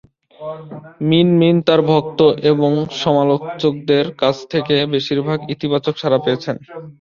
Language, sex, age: Bengali, male, 19-29